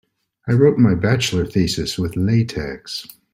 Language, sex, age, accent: English, male, 60-69, United States English